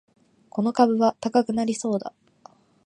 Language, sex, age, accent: Japanese, female, 19-29, 標準語